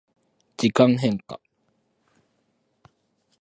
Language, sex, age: Japanese, male, 30-39